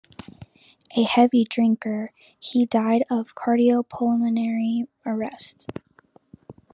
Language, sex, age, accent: English, female, under 19, United States English